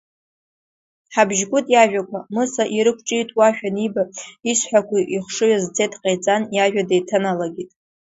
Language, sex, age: Abkhazian, female, 30-39